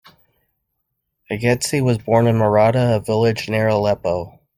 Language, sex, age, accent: English, male, 30-39, United States English